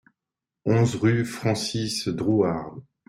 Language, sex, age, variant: French, male, 40-49, Français de métropole